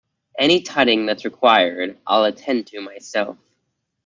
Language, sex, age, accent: English, male, 19-29, United States English